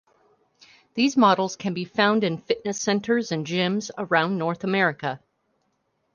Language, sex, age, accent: English, female, 40-49, United States English